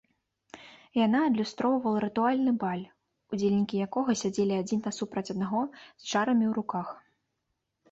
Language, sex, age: Belarusian, female, 19-29